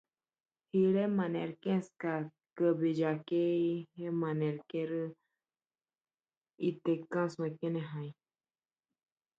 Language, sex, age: Spanish, female, 19-29